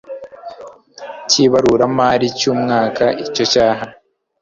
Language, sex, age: Kinyarwanda, male, 19-29